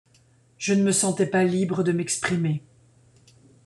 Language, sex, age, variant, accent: French, female, 40-49, Français d'Europe, Français de Belgique